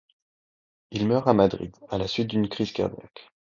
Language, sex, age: French, male, 19-29